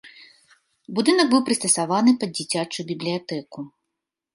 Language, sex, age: Belarusian, female, 30-39